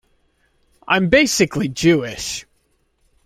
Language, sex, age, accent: English, male, 19-29, United States English